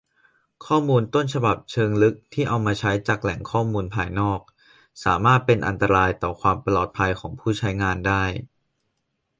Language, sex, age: Thai, male, 19-29